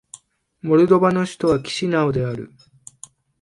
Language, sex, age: Japanese, male, 19-29